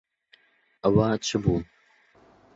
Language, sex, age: Central Kurdish, male, under 19